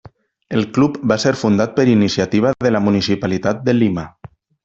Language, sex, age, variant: Catalan, male, 30-39, Nord-Occidental